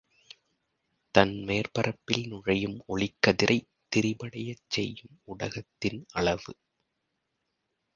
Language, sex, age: Tamil, male, 30-39